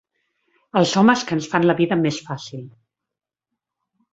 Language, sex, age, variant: Catalan, female, 50-59, Central